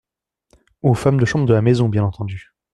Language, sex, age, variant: French, male, 19-29, Français de métropole